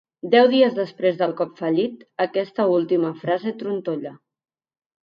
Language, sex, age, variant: Catalan, female, 30-39, Central